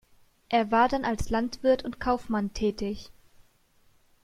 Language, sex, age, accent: German, female, 19-29, Deutschland Deutsch